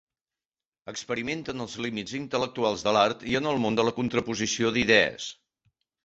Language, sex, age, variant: Catalan, male, 60-69, Central